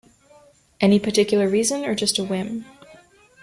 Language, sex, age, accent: English, female, 30-39, United States English